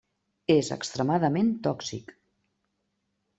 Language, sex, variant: Catalan, female, Central